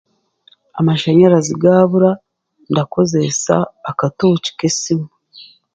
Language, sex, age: Chiga, female, 40-49